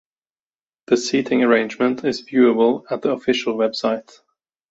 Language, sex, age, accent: English, male, 30-39, United States English